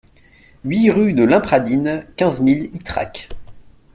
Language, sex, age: French, male, 19-29